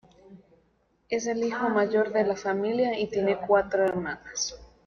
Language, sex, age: Spanish, female, 19-29